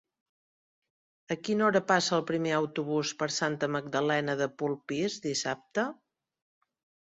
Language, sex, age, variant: Catalan, female, 50-59, Central